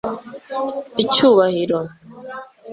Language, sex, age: Kinyarwanda, female, 40-49